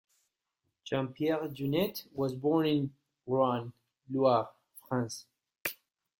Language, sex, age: English, male, 30-39